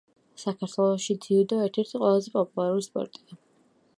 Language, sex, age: Georgian, female, 19-29